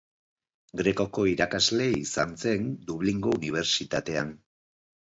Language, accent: Basque, Mendebalekoa (Araba, Bizkaia, Gipuzkoako mendebaleko herri batzuk)